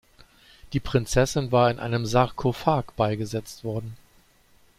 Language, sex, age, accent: German, male, 50-59, Deutschland Deutsch